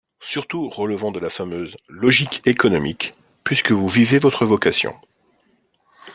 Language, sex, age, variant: French, male, 40-49, Français de métropole